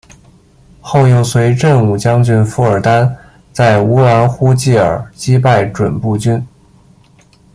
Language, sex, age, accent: Chinese, male, 19-29, 出生地：北京市